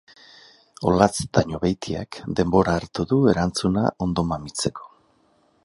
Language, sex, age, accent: Basque, male, 50-59, Erdialdekoa edo Nafarra (Gipuzkoa, Nafarroa)